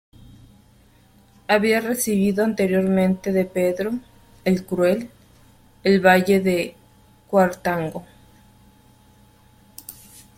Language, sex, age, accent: Spanish, female, 30-39, México